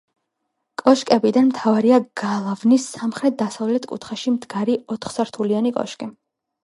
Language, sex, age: Georgian, female, 19-29